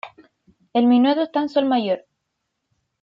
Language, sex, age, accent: Spanish, female, under 19, Chileno: Chile, Cuyo